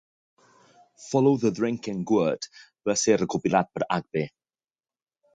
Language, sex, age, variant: Catalan, male, 30-39, Central